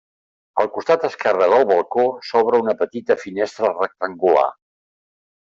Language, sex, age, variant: Catalan, male, 70-79, Central